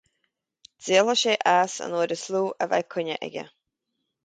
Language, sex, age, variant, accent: Irish, female, 30-39, Gaeilge Chonnacht, Cainteoir dúchais, Gaeltacht